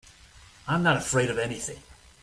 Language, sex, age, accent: English, male, 40-49, United States English